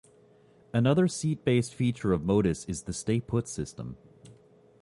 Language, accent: English, Canadian English